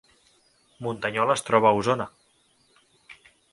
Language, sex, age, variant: Catalan, male, 19-29, Central